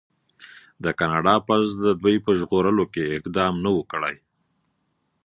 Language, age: Pashto, 40-49